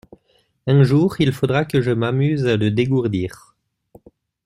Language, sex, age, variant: French, male, 19-29, Français de métropole